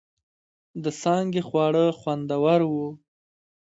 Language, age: Pashto, 30-39